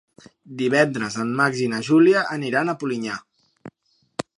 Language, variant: Catalan, Central